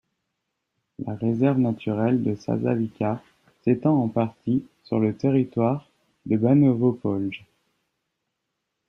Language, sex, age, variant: French, male, 19-29, Français de métropole